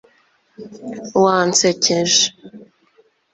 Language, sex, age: Kinyarwanda, female, 19-29